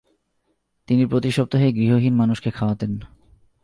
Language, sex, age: Bengali, male, 19-29